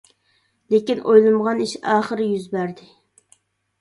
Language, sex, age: Uyghur, female, 30-39